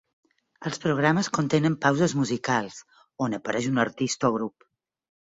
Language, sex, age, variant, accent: Catalan, female, 60-69, Balear, balear